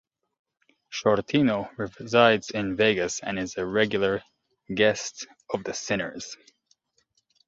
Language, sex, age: English, male, 30-39